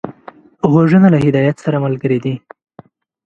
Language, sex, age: Pashto, male, 19-29